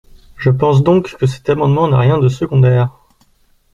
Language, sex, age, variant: French, male, 19-29, Français de métropole